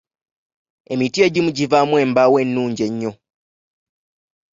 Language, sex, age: Ganda, male, 19-29